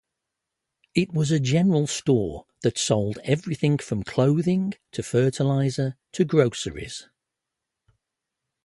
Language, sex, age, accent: English, male, 40-49, England English